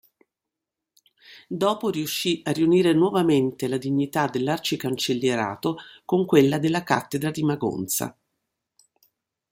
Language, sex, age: Italian, female, 60-69